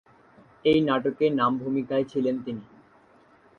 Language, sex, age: Bengali, male, under 19